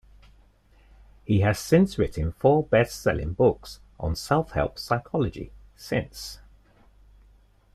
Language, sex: English, male